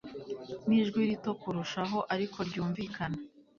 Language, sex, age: Kinyarwanda, female, 19-29